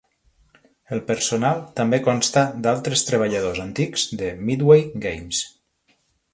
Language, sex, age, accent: Catalan, male, 40-49, central; septentrional